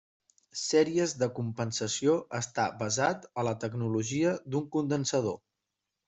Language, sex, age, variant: Catalan, male, 19-29, Central